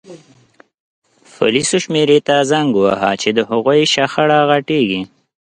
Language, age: Pashto, 19-29